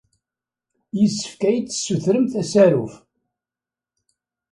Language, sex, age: Kabyle, male, 70-79